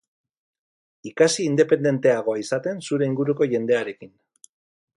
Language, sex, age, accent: Basque, male, 40-49, Mendebalekoa (Araba, Bizkaia, Gipuzkoako mendebaleko herri batzuk)